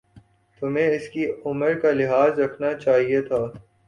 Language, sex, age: Urdu, male, 19-29